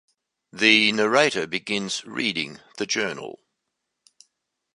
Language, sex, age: English, male, 70-79